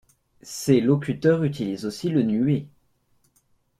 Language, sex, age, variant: French, male, 19-29, Français de métropole